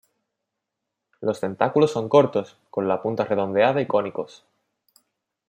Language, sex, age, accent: Spanish, male, 19-29, España: Sur peninsular (Andalucia, Extremadura, Murcia)